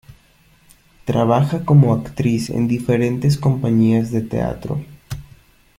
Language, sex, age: Spanish, male, under 19